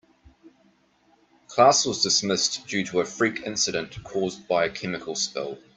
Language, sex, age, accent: English, male, 40-49, New Zealand English